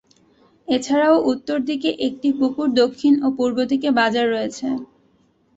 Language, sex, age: Bengali, female, under 19